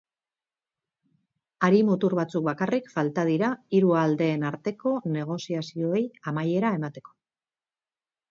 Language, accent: Basque, Mendebalekoa (Araba, Bizkaia, Gipuzkoako mendebaleko herri batzuk)